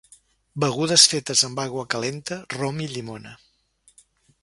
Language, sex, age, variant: Catalan, male, 60-69, Central